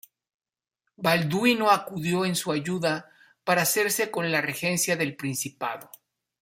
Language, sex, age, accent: Spanish, male, 50-59, México